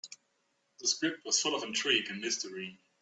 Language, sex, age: English, male, 30-39